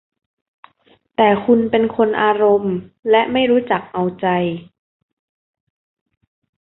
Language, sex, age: Thai, female, 19-29